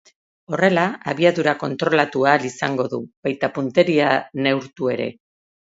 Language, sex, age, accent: Basque, female, 50-59, Erdialdekoa edo Nafarra (Gipuzkoa, Nafarroa)